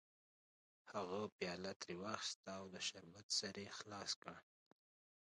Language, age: Pashto, 19-29